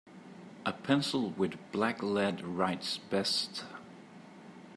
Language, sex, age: English, male, 30-39